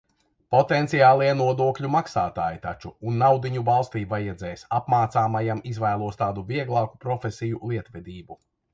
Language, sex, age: Latvian, male, 50-59